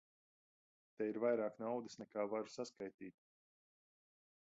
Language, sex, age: Latvian, male, 30-39